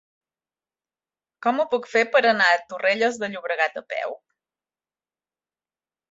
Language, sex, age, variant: Catalan, female, 30-39, Central